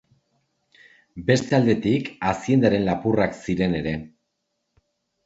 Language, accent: Basque, Erdialdekoa edo Nafarra (Gipuzkoa, Nafarroa)